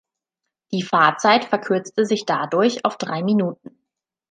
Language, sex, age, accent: German, female, 30-39, Deutschland Deutsch